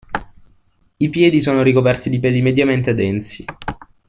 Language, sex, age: Italian, male, under 19